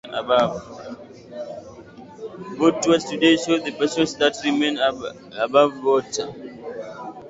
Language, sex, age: English, male, 19-29